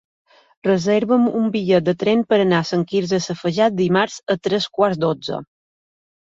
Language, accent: Catalan, mallorquí